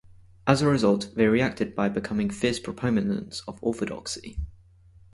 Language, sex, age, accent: English, male, 19-29, England English